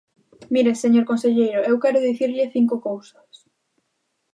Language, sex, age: Galician, female, 19-29